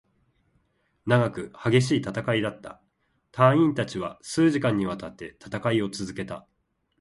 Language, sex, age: Japanese, male, 19-29